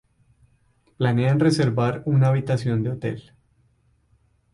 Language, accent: Spanish, Caribe: Cuba, Venezuela, Puerto Rico, República Dominicana, Panamá, Colombia caribeña, México caribeño, Costa del golfo de México